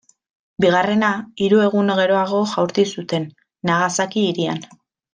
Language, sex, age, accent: Basque, female, 19-29, Mendebalekoa (Araba, Bizkaia, Gipuzkoako mendebaleko herri batzuk)